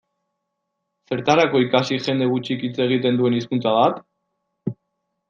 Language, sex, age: Basque, male, 19-29